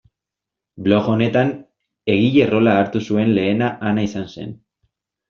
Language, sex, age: Basque, male, 19-29